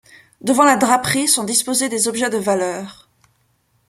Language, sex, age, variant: French, female, 19-29, Français de métropole